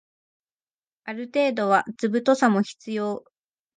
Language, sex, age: Japanese, female, 19-29